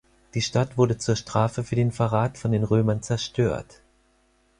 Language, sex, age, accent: German, male, 40-49, Deutschland Deutsch